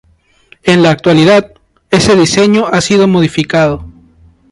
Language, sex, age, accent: Spanish, male, 19-29, Andino-Pacífico: Colombia, Perú, Ecuador, oeste de Bolivia y Venezuela andina